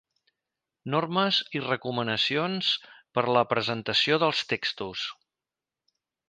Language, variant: Catalan, Central